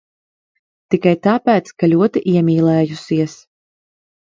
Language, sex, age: Latvian, female, 30-39